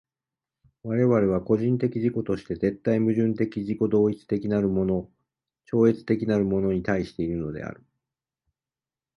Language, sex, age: Japanese, male, 40-49